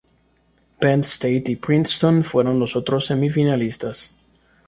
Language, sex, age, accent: Spanish, male, 30-39, América central